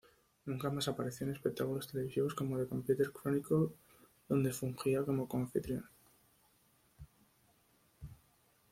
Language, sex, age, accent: Spanish, male, 19-29, España: Norte peninsular (Asturias, Castilla y León, Cantabria, País Vasco, Navarra, Aragón, La Rioja, Guadalajara, Cuenca)